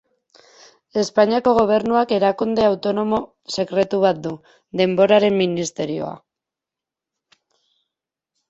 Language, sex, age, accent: Basque, female, 19-29, Mendebalekoa (Araba, Bizkaia, Gipuzkoako mendebaleko herri batzuk)